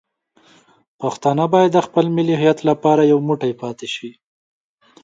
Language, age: Pashto, 19-29